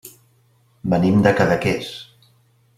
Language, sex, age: Catalan, male, 50-59